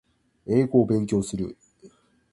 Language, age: Japanese, 19-29